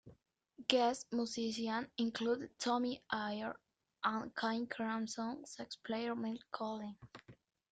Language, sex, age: English, female, under 19